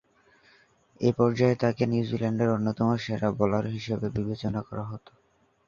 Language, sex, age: Bengali, male, 19-29